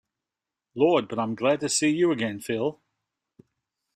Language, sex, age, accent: English, male, 50-59, Australian English